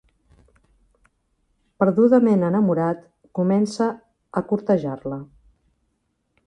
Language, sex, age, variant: Catalan, female, 50-59, Central